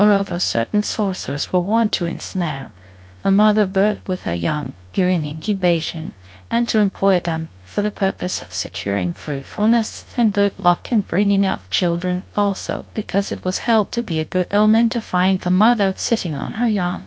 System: TTS, GlowTTS